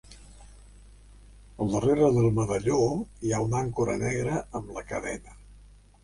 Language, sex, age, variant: Catalan, male, 70-79, Central